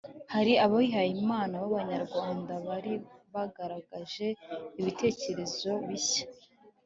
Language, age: Kinyarwanda, 19-29